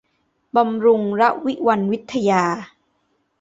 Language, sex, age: Thai, female, 19-29